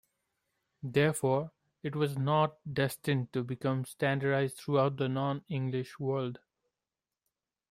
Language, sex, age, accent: English, male, 19-29, India and South Asia (India, Pakistan, Sri Lanka)